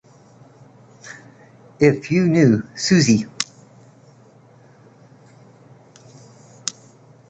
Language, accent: English, United States English